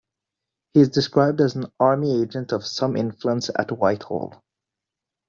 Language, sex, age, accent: English, male, 19-29, United States English